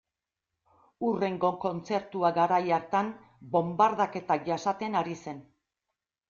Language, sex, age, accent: Basque, female, 60-69, Erdialdekoa edo Nafarra (Gipuzkoa, Nafarroa)